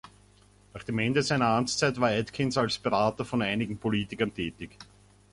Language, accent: German, Österreichisches Deutsch